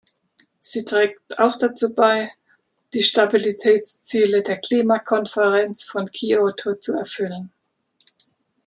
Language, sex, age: German, female, 50-59